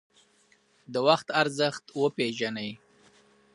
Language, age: Pashto, 19-29